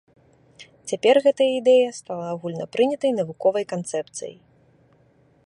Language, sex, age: Belarusian, female, 19-29